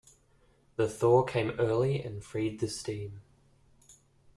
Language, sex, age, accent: English, male, 19-29, Australian English